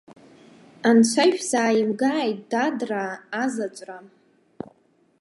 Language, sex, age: Abkhazian, female, under 19